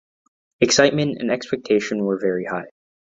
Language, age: English, under 19